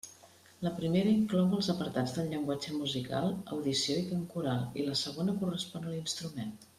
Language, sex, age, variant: Catalan, female, 50-59, Central